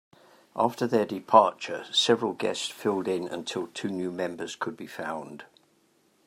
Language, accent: English, England English